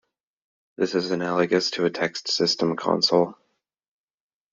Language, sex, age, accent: English, male, 30-39, Canadian English